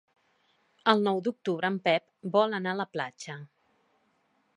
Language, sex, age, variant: Catalan, female, 40-49, Central